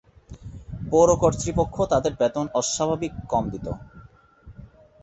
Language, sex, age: Bengali, male, 19-29